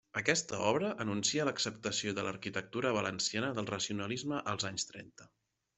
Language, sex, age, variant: Catalan, male, 30-39, Central